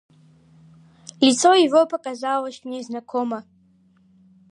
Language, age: Russian, under 19